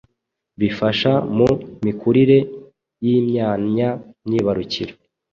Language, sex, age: Kinyarwanda, male, 40-49